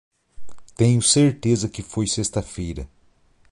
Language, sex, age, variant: Portuguese, male, 30-39, Portuguese (Brasil)